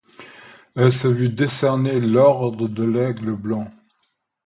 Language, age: French, 50-59